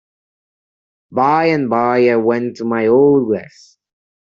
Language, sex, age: English, male, under 19